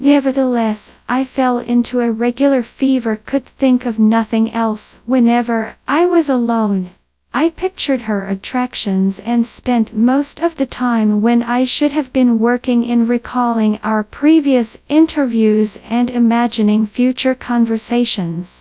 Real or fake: fake